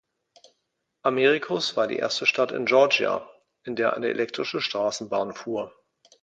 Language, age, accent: German, 50-59, Deutschland Deutsch